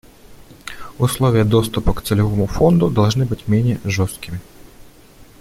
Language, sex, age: Russian, male, 30-39